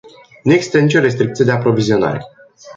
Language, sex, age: Romanian, male, 19-29